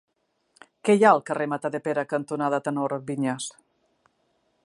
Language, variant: Catalan, Central